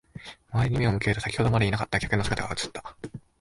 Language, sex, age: Japanese, male, under 19